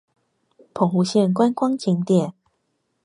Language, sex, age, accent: Chinese, female, 40-49, 出生地：臺北市